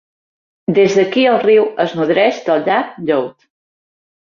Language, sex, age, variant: Catalan, female, 50-59, Central